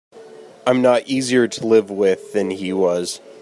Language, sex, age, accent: English, male, 19-29, United States English